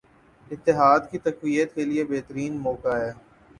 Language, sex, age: Urdu, male, 19-29